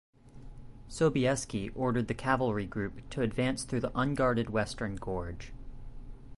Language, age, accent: English, 19-29, United States English